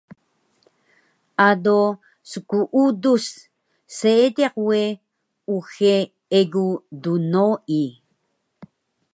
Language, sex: Taroko, female